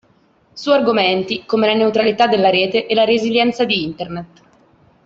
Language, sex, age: Italian, male, 19-29